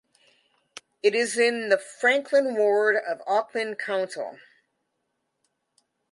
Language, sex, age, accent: English, female, 70-79, United States English